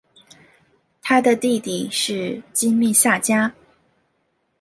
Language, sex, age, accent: Chinese, female, 19-29, 出生地：黑龙江省